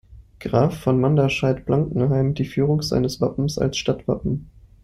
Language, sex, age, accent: German, male, 19-29, Deutschland Deutsch